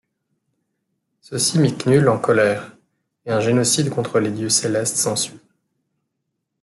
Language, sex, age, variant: French, male, 19-29, Français de métropole